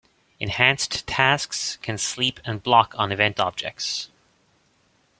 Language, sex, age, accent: English, male, 30-39, Irish English